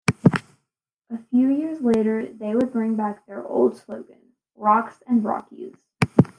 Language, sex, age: English, female, under 19